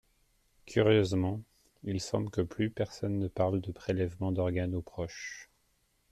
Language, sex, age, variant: French, male, 30-39, Français de métropole